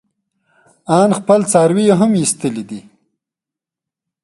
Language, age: Pashto, 19-29